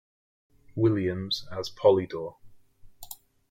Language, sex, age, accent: English, male, 19-29, England English